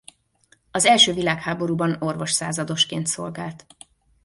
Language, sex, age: Hungarian, female, 40-49